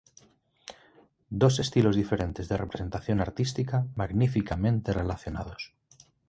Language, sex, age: Spanish, male, 40-49